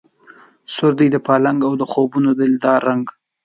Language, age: Pashto, 19-29